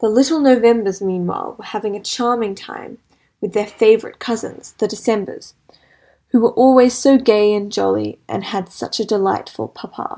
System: none